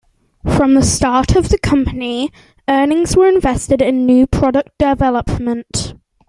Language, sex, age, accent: English, male, under 19, England English